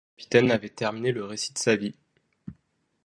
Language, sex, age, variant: French, male, 19-29, Français de métropole